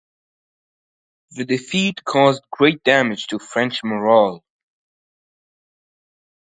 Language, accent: English, Australian English